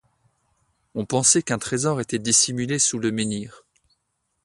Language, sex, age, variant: French, male, 30-39, Français de métropole